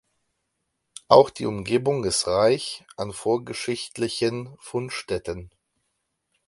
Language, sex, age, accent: German, male, 30-39, Deutschland Deutsch